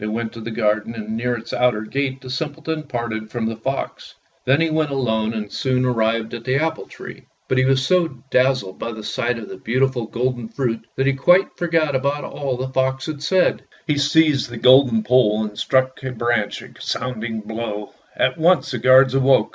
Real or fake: real